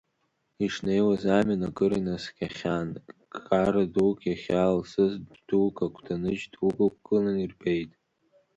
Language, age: Abkhazian, under 19